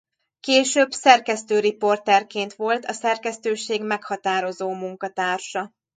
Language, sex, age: Hungarian, female, 30-39